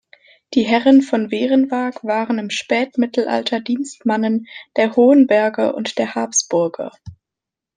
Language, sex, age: German, female, 19-29